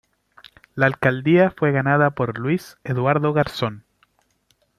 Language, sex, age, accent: Spanish, male, 19-29, Chileno: Chile, Cuyo